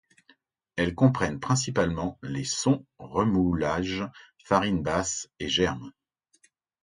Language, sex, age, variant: French, male, 40-49, Français de métropole